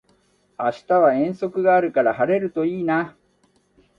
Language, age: Japanese, 60-69